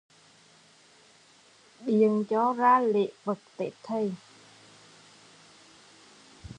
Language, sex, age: Vietnamese, female, 30-39